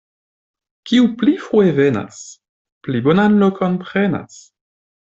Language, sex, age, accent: Esperanto, male, 19-29, Internacia